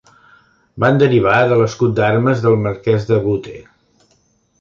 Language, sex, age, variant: Catalan, male, 60-69, Central